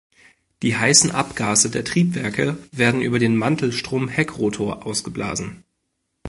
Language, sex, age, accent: German, male, 19-29, Deutschland Deutsch